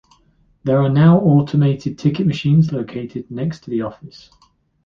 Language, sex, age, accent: English, male, 19-29, England English